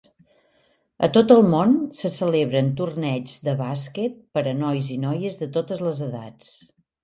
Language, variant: Catalan, Central